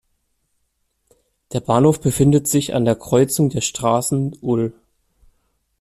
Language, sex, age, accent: German, male, 19-29, Deutschland Deutsch